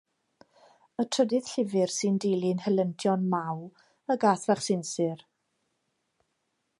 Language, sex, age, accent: Welsh, female, 40-49, Y Deyrnas Unedig Cymraeg